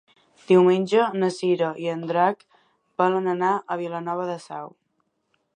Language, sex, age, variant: Catalan, female, 19-29, Central